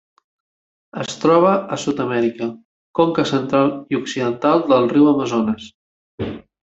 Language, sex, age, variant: Catalan, male, 30-39, Nord-Occidental